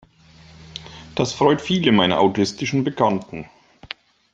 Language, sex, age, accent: German, male, 40-49, Deutschland Deutsch